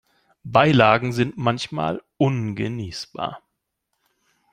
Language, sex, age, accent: German, male, 40-49, Deutschland Deutsch